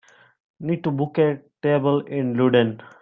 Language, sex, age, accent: English, male, 19-29, India and South Asia (India, Pakistan, Sri Lanka)